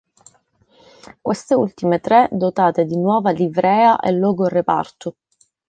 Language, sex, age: Italian, female, 19-29